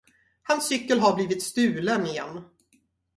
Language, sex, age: Swedish, female, 40-49